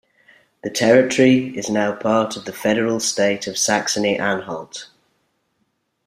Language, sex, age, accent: English, male, 40-49, England English